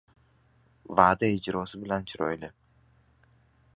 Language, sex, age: Uzbek, male, 19-29